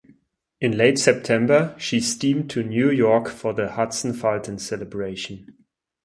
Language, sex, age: English, male, 30-39